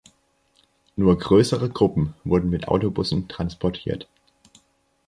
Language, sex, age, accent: German, male, 19-29, Deutschland Deutsch